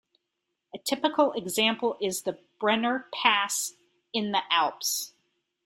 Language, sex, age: English, female, 50-59